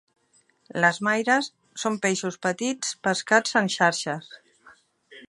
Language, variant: Catalan, Nord-Occidental